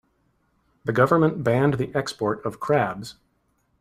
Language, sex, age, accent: English, male, 30-39, United States English